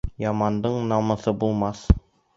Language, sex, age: Bashkir, male, 19-29